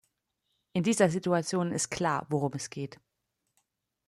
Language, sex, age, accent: German, female, 30-39, Deutschland Deutsch